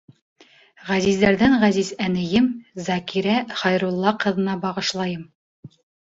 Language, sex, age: Bashkir, female, 30-39